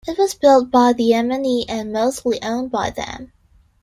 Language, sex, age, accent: English, female, 19-29, United States English